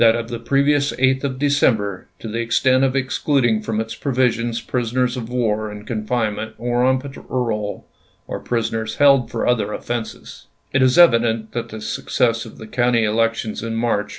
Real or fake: real